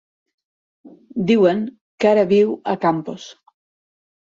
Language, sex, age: Catalan, female, 50-59